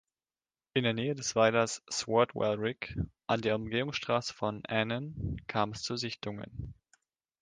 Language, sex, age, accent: German, male, 19-29, Deutschland Deutsch